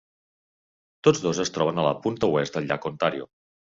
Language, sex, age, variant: Catalan, male, 30-39, Central